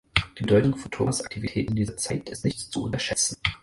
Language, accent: German, Deutschland Deutsch